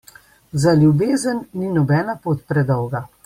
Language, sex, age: Slovenian, female, 50-59